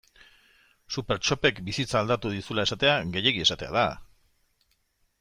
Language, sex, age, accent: Basque, male, 50-59, Mendebalekoa (Araba, Bizkaia, Gipuzkoako mendebaleko herri batzuk)